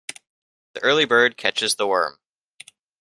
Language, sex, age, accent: English, male, 19-29, United States English